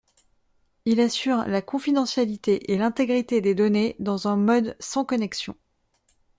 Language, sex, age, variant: French, female, 30-39, Français de métropole